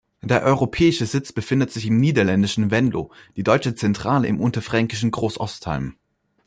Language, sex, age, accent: German, male, 19-29, Deutschland Deutsch